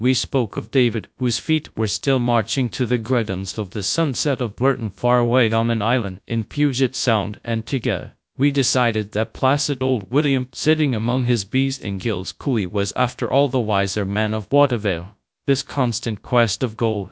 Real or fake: fake